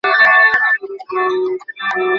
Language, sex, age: Bengali, male, 40-49